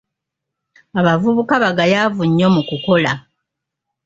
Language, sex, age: Ganda, female, 60-69